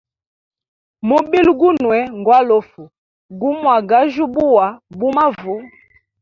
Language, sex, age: Hemba, female, 19-29